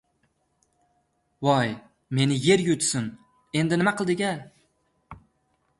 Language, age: Uzbek, 19-29